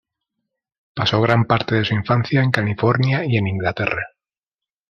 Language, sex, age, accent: Spanish, male, 30-39, España: Centro-Sur peninsular (Madrid, Toledo, Castilla-La Mancha)